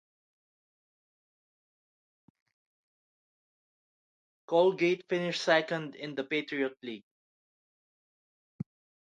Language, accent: English, Filipino